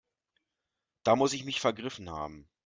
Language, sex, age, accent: German, male, 40-49, Deutschland Deutsch